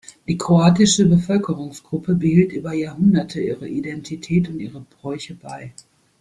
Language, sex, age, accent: German, female, 50-59, Deutschland Deutsch